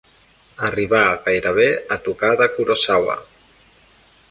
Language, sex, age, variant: Catalan, male, 19-29, Central